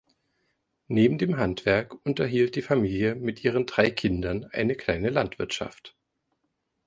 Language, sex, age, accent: German, male, 30-39, Deutschland Deutsch